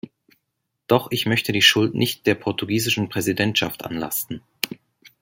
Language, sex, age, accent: German, male, 19-29, Schweizerdeutsch